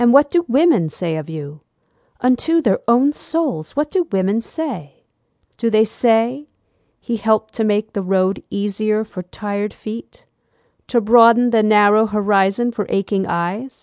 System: none